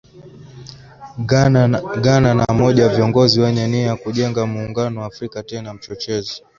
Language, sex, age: Swahili, male, 19-29